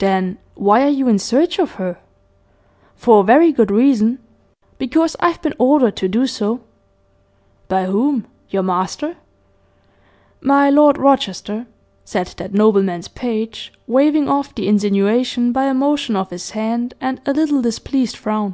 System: none